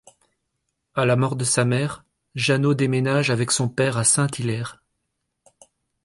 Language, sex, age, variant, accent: French, male, 30-39, Français d'Europe, Français de Belgique